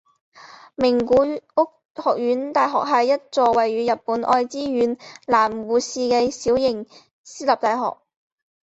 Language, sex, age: Chinese, female, 19-29